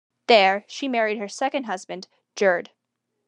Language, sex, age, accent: English, female, under 19, United States English